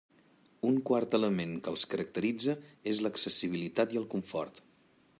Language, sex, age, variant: Catalan, male, 40-49, Central